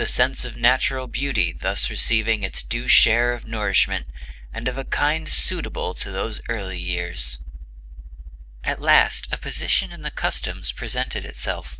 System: none